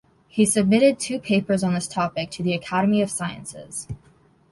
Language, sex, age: English, female, under 19